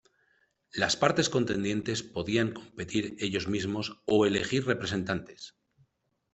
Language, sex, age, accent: Spanish, male, 40-49, España: Centro-Sur peninsular (Madrid, Toledo, Castilla-La Mancha)